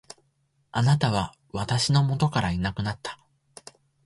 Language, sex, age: Japanese, male, 19-29